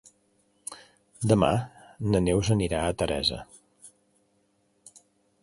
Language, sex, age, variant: Catalan, male, 60-69, Central